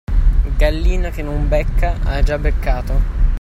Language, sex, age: Italian, male, 50-59